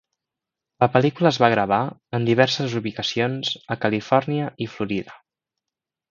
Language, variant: Catalan, Central